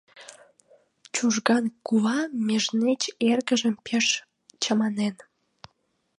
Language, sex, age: Mari, female, 19-29